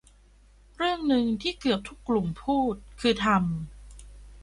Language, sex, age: Thai, female, 19-29